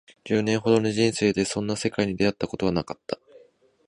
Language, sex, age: Japanese, male, 19-29